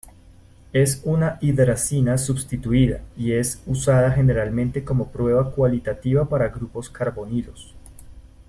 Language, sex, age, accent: Spanish, male, 30-39, Caribe: Cuba, Venezuela, Puerto Rico, República Dominicana, Panamá, Colombia caribeña, México caribeño, Costa del golfo de México